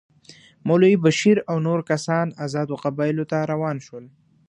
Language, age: Pashto, 19-29